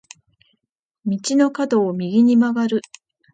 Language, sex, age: Japanese, female, 50-59